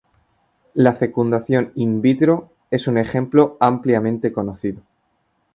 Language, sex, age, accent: Spanish, male, 19-29, España: Centro-Sur peninsular (Madrid, Toledo, Castilla-La Mancha)